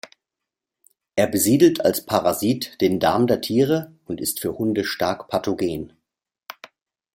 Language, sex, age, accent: German, male, 50-59, Deutschland Deutsch